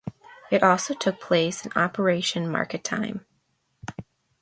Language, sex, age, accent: English, female, under 19, United States English